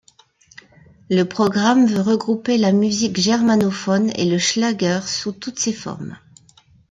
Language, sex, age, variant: French, female, 50-59, Français de métropole